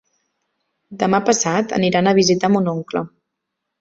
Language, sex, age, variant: Catalan, female, 19-29, Central